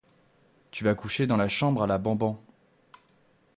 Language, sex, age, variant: French, male, 19-29, Français de métropole